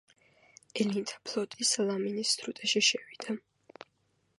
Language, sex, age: Georgian, female, 19-29